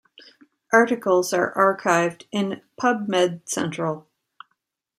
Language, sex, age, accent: English, female, 30-39, Canadian English